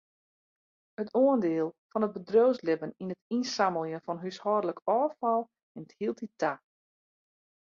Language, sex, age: Western Frisian, female, 40-49